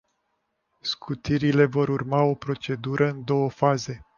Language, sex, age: Romanian, male, 50-59